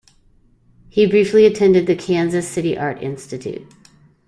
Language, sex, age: English, female, 50-59